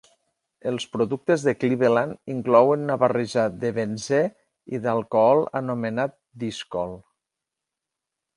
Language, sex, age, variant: Catalan, male, 50-59, Septentrional